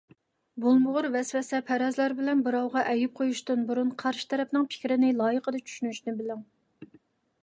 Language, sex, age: Uyghur, female, 40-49